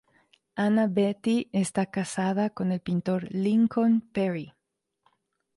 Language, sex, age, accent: Spanish, female, 40-49, México; Andino-Pacífico: Colombia, Perú, Ecuador, oeste de Bolivia y Venezuela andina